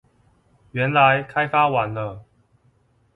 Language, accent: Chinese, 出生地：臺中市